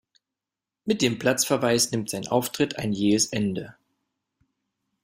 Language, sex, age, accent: German, male, 40-49, Deutschland Deutsch